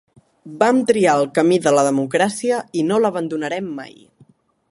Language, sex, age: Catalan, male, 19-29